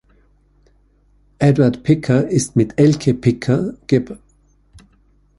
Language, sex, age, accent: German, male, 50-59, Österreichisches Deutsch